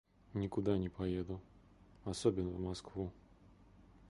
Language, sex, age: Russian, male, 30-39